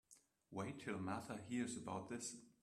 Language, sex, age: English, male, 50-59